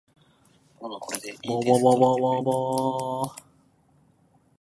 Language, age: Japanese, 19-29